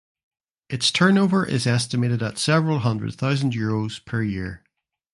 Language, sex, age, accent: English, male, 40-49, Northern Irish